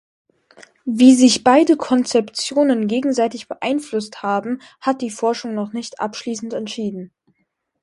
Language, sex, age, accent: German, male, under 19, Deutschland Deutsch